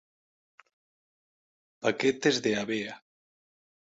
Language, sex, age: Galician, male, 30-39